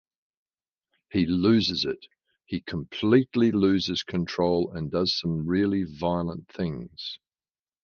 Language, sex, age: English, male, 60-69